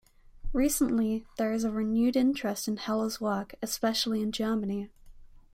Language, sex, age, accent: English, female, 19-29, England English